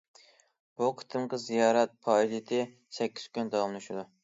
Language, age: Uyghur, 19-29